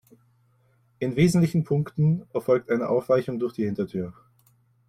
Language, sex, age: German, male, 19-29